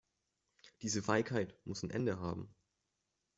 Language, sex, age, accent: German, male, 19-29, Deutschland Deutsch